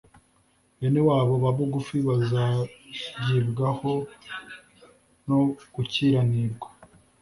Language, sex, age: Kinyarwanda, male, 19-29